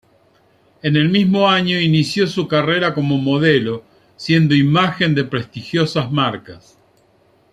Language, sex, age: Spanish, male, 50-59